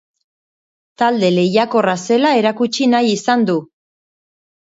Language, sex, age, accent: Basque, female, 40-49, Mendebalekoa (Araba, Bizkaia, Gipuzkoako mendebaleko herri batzuk)